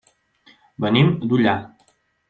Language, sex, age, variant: Catalan, male, 19-29, Central